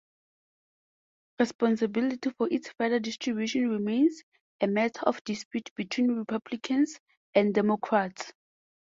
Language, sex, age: English, female, 19-29